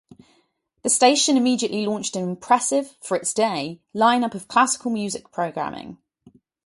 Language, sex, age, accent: English, female, 19-29, England English